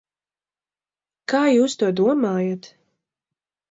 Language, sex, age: Latvian, female, under 19